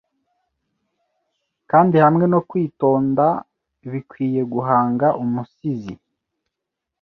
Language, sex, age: Kinyarwanda, male, 30-39